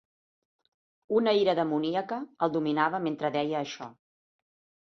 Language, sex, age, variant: Catalan, female, 40-49, Central